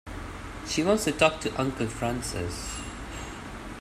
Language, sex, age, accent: English, male, 19-29, India and South Asia (India, Pakistan, Sri Lanka)